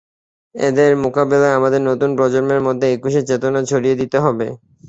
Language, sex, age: Bengali, male, 19-29